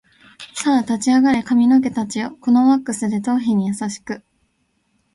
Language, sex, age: Japanese, female, under 19